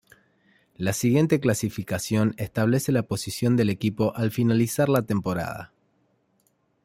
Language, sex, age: Spanish, male, 30-39